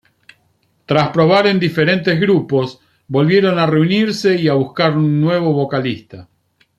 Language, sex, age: Spanish, male, 50-59